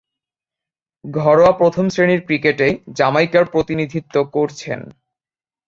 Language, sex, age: Bengali, male, 19-29